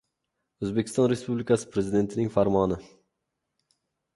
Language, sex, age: Uzbek, male, 40-49